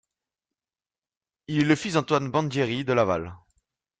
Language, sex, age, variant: French, male, 19-29, Français de métropole